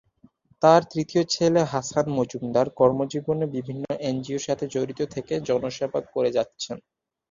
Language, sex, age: Bengali, male, under 19